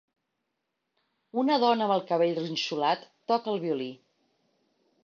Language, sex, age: Catalan, female, 40-49